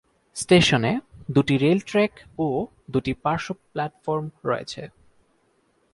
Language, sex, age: Bengali, male, 19-29